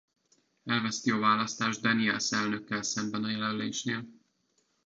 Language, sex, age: Hungarian, male, 19-29